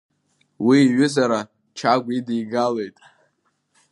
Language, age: Abkhazian, under 19